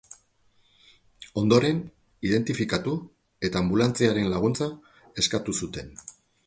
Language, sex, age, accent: Basque, male, 50-59, Mendebalekoa (Araba, Bizkaia, Gipuzkoako mendebaleko herri batzuk)